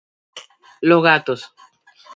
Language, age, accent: Spanish, under 19, Andino-Pacífico: Colombia, Perú, Ecuador, oeste de Bolivia y Venezuela andina